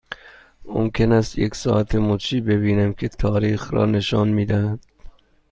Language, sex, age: Persian, male, 30-39